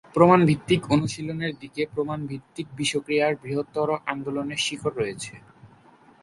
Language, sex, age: Bengali, male, under 19